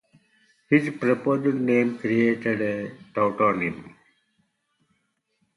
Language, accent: English, India and South Asia (India, Pakistan, Sri Lanka)